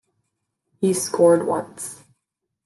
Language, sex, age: English, female, under 19